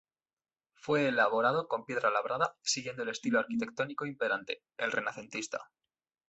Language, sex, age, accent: Spanish, male, 19-29, España: Norte peninsular (Asturias, Castilla y León, Cantabria, País Vasco, Navarra, Aragón, La Rioja, Guadalajara, Cuenca)